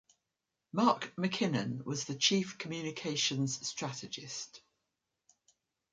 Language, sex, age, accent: English, female, 60-69, England English